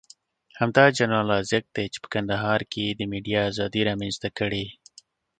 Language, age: Pashto, 30-39